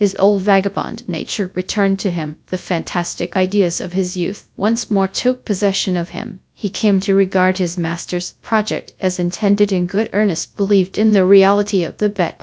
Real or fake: fake